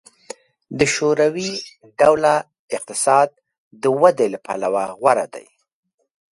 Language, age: Pashto, 40-49